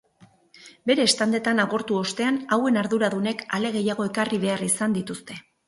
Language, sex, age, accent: Basque, female, 40-49, Erdialdekoa edo Nafarra (Gipuzkoa, Nafarroa)